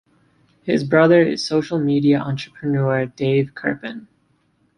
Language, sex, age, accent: English, male, 19-29, United States English